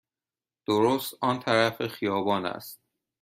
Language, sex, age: Persian, male, 30-39